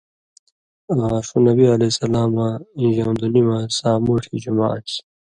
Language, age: Indus Kohistani, 30-39